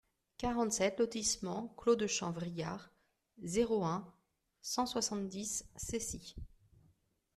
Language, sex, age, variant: French, female, 40-49, Français de métropole